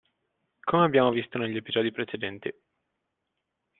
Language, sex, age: Italian, male, 19-29